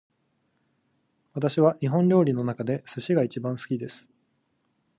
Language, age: Japanese, 19-29